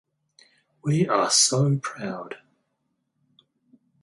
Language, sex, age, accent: English, male, 60-69, Australian English